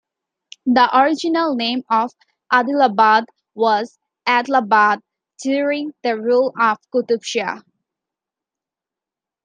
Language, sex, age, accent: English, female, 19-29, United States English